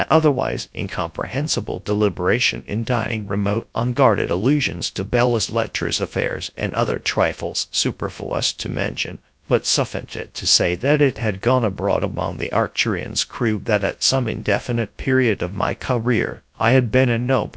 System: TTS, GradTTS